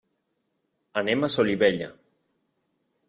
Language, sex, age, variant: Catalan, male, 19-29, Central